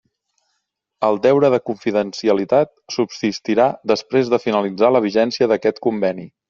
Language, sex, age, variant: Catalan, male, 30-39, Central